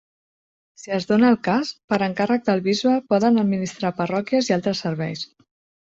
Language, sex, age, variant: Catalan, female, 30-39, Central